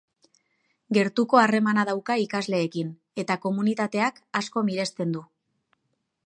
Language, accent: Basque, Mendebalekoa (Araba, Bizkaia, Gipuzkoako mendebaleko herri batzuk)